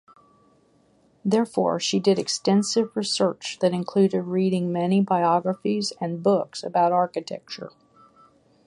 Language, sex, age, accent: English, female, 60-69, United States English